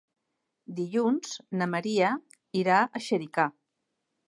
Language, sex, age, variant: Catalan, female, 50-59, Central